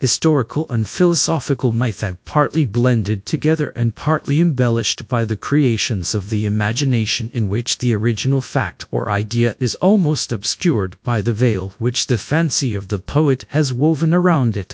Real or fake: fake